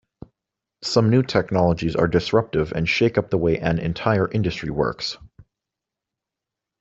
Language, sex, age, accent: English, male, 19-29, United States English